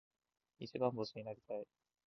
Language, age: Japanese, 19-29